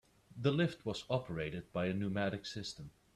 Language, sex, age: English, male, 19-29